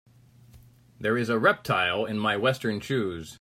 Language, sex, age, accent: English, male, 60-69, United States English